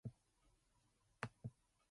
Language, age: English, 19-29